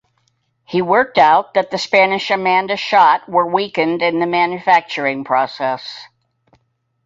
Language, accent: English, United States English